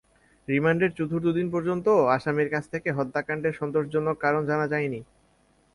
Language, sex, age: Bengali, male, 19-29